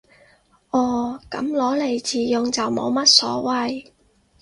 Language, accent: Cantonese, 广州音